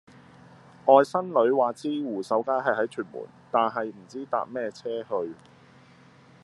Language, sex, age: Cantonese, male, 19-29